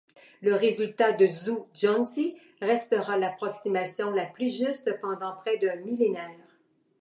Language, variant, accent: French, Français d'Amérique du Nord, Français du Canada